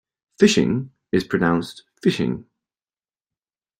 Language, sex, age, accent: English, male, 19-29, England English